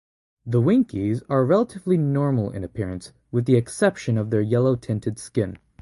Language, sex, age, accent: English, male, under 19, United States English